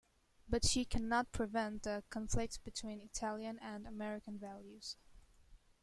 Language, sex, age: English, female, under 19